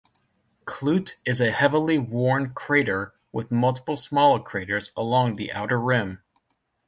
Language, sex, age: English, male, 19-29